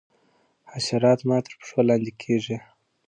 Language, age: Pashto, 19-29